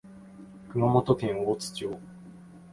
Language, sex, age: Japanese, male, 19-29